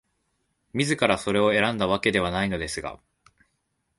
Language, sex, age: Japanese, male, 19-29